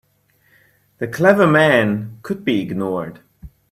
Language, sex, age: English, male, 19-29